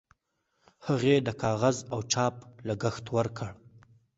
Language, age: Pashto, under 19